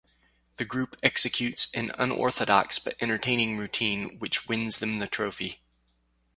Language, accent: English, United States English